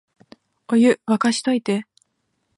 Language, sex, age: Japanese, female, 19-29